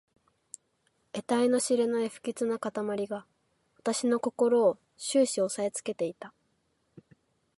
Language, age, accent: Japanese, 19-29, 標準語